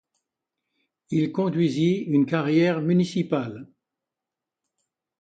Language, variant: French, Français de métropole